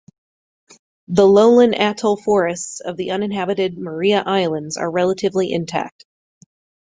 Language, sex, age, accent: English, female, 40-49, United States English